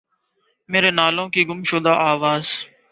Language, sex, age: Urdu, male, 19-29